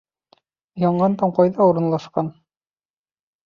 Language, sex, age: Bashkir, male, 19-29